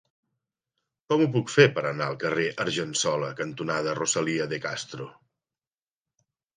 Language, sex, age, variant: Catalan, male, 40-49, Central